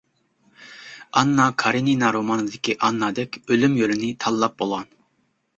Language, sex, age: Uyghur, male, 40-49